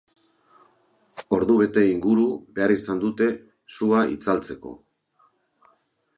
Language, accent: Basque, Mendebalekoa (Araba, Bizkaia, Gipuzkoako mendebaleko herri batzuk)